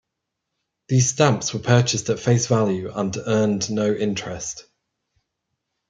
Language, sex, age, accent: English, male, 30-39, England English